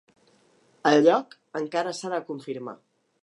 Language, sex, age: Catalan, male, 19-29